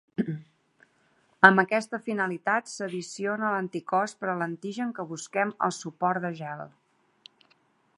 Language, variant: Catalan, Central